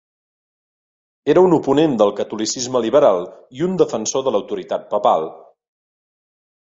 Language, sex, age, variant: Catalan, male, 30-39, Central